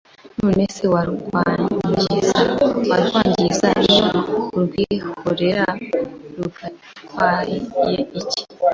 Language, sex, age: Kinyarwanda, female, 19-29